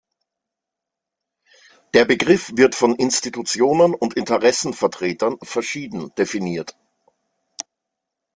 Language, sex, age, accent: German, male, 40-49, Österreichisches Deutsch